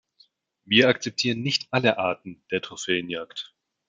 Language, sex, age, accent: German, male, 30-39, Deutschland Deutsch